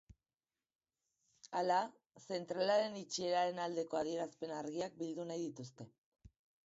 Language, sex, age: Basque, female, 40-49